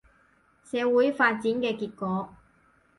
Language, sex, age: Cantonese, female, 30-39